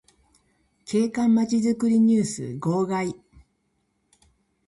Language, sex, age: Japanese, female, 60-69